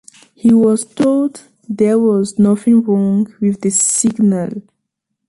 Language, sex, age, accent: English, female, 19-29, Canadian English